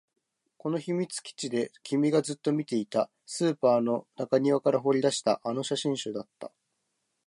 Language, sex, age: Japanese, male, 19-29